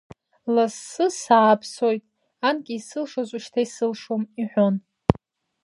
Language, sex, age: Abkhazian, female, 19-29